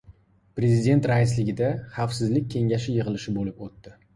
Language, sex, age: Uzbek, male, 19-29